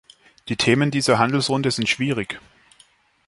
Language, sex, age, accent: German, male, 19-29, Schweizerdeutsch